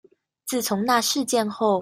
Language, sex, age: Chinese, female, 19-29